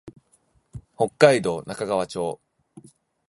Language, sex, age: Japanese, male, 40-49